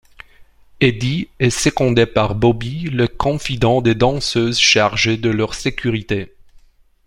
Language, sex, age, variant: French, male, 30-39, Français d'Europe